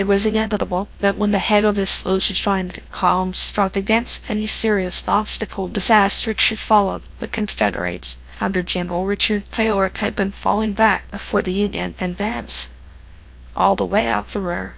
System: TTS, GlowTTS